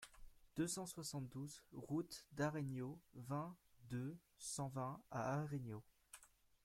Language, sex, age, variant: French, male, under 19, Français de métropole